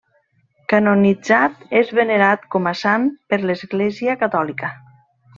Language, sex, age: Catalan, female, 40-49